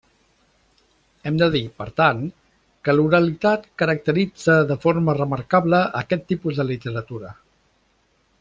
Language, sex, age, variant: Catalan, male, 60-69, Central